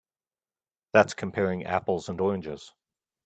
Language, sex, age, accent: English, male, 30-39, United States English